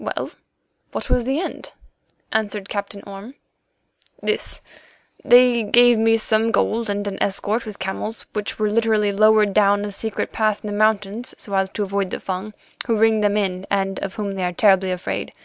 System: none